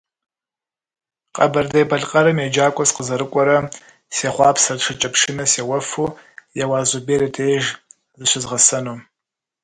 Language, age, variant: Kabardian, 30-39, Адыгэбзэ (Къэбэрдей, Кирил, псоми зэдай)